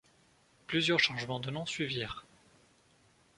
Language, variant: French, Français de métropole